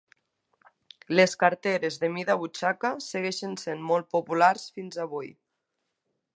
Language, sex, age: Catalan, female, 30-39